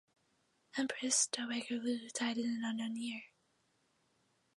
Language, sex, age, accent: English, female, under 19, United States English